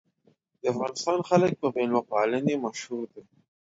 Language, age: Pashto, 19-29